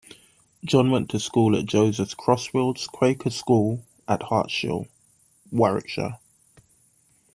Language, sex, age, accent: English, male, 30-39, England English